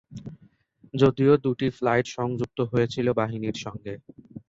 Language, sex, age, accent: Bengali, male, 19-29, Native; শুদ্ধ